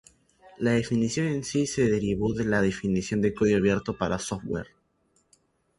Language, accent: Spanish, México; Andino-Pacífico: Colombia, Perú, Ecuador, oeste de Bolivia y Venezuela andina